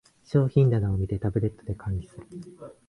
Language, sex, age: Japanese, male, 19-29